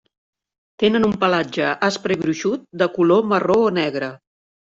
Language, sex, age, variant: Catalan, female, 50-59, Central